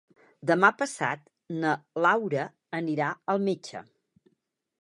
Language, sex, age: Catalan, female, 60-69